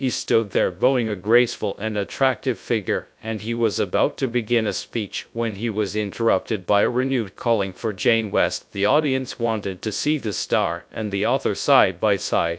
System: TTS, GradTTS